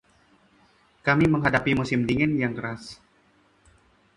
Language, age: Indonesian, 19-29